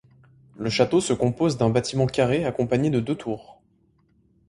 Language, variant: French, Français de métropole